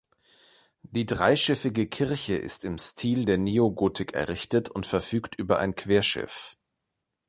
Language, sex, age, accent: German, male, 19-29, Deutschland Deutsch